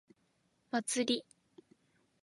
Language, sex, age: Japanese, female, 19-29